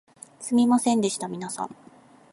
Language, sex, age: Japanese, female, 30-39